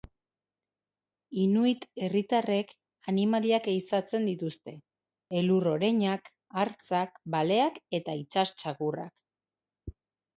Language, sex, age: Basque, female, 30-39